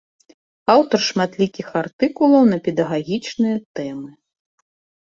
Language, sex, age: Belarusian, female, 40-49